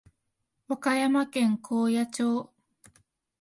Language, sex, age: Japanese, female, 19-29